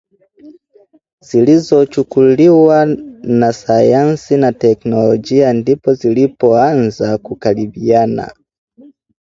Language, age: Swahili, 19-29